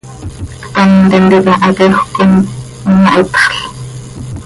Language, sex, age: Seri, female, 30-39